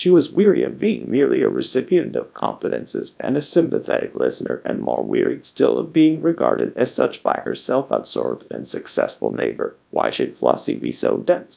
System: TTS, GradTTS